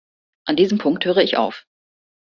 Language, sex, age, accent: German, female, 50-59, Deutschland Deutsch